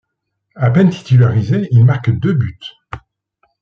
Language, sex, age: French, male, 40-49